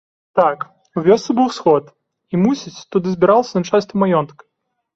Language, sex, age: Belarusian, male, 19-29